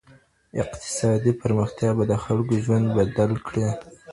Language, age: Pashto, 19-29